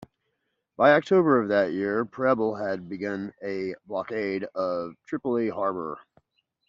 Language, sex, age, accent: English, male, 40-49, United States English